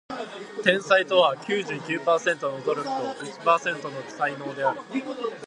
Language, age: Japanese, 19-29